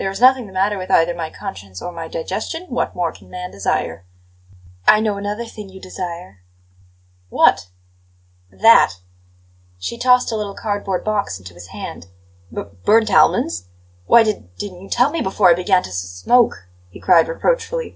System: none